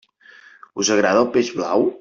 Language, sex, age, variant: Catalan, male, 19-29, Central